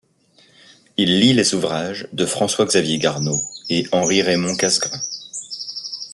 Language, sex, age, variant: French, male, 40-49, Français de métropole